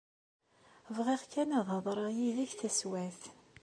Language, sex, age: Kabyle, female, 30-39